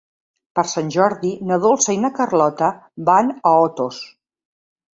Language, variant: Catalan, Central